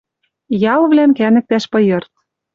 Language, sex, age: Western Mari, female, 30-39